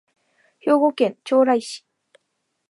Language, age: Japanese, 19-29